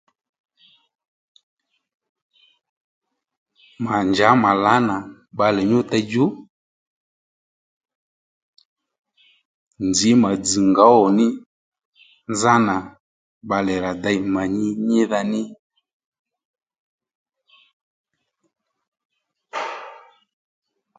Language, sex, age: Lendu, male, 30-39